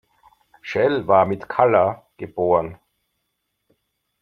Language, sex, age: German, male, 50-59